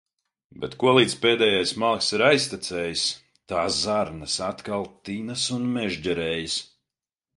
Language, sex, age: Latvian, male, 30-39